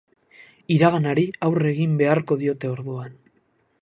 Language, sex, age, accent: Basque, male, 30-39, Erdialdekoa edo Nafarra (Gipuzkoa, Nafarroa)